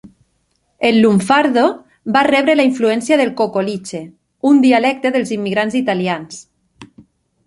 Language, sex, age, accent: Catalan, female, 30-39, valencià